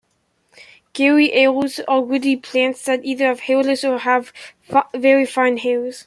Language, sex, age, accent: English, male, under 19, England English